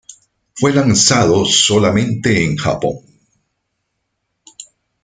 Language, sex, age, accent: Spanish, male, 50-59, Caribe: Cuba, Venezuela, Puerto Rico, República Dominicana, Panamá, Colombia caribeña, México caribeño, Costa del golfo de México